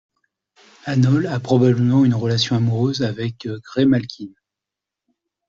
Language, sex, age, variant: French, male, 40-49, Français de métropole